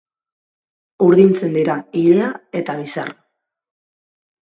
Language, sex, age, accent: Basque, female, 40-49, Mendebalekoa (Araba, Bizkaia, Gipuzkoako mendebaleko herri batzuk)